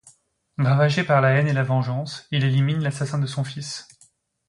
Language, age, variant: French, 19-29, Français de métropole